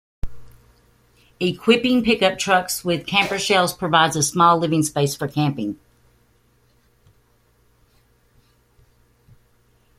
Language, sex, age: English, female, 50-59